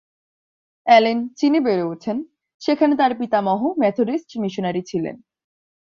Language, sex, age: Bengali, female, 19-29